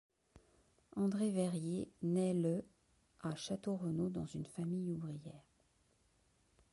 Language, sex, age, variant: French, female, 50-59, Français de métropole